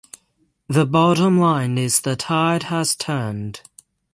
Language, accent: English, United States English; England English